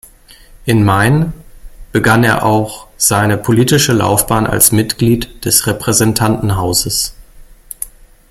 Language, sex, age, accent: German, male, 40-49, Deutschland Deutsch